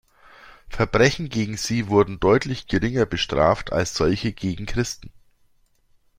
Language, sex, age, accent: German, male, 40-49, Deutschland Deutsch